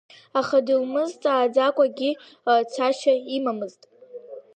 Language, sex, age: Abkhazian, female, under 19